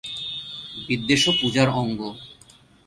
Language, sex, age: Bengali, male, 30-39